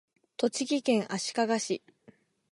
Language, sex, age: Japanese, female, 19-29